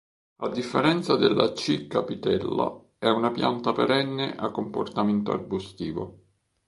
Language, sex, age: Italian, male, 50-59